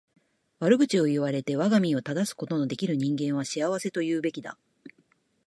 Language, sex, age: Japanese, female, 40-49